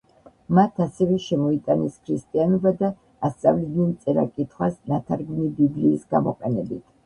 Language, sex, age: Georgian, female, 70-79